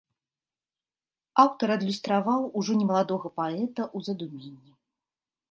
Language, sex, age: Belarusian, female, 30-39